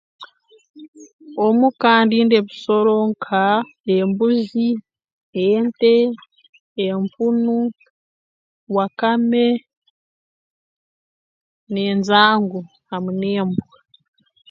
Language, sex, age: Tooro, female, 19-29